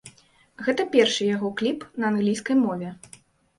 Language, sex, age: Belarusian, female, 19-29